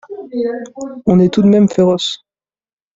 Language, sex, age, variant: French, male, 19-29, Français de métropole